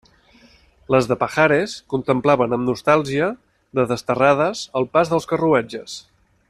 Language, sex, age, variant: Catalan, male, 30-39, Nord-Occidental